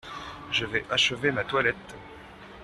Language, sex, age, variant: French, male, 19-29, Français de métropole